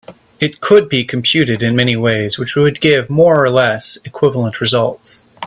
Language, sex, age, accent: English, male, 19-29, United States English